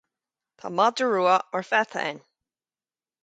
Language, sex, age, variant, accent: Irish, female, 30-39, Gaeilge Chonnacht, Cainteoir dúchais, Gaeltacht